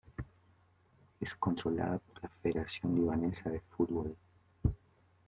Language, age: Spanish, 19-29